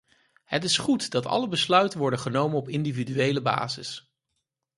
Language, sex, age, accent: Dutch, male, 30-39, Nederlands Nederlands